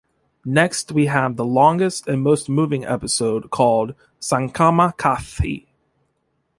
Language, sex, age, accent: English, male, 19-29, United States English